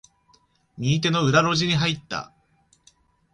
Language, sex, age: Japanese, male, 19-29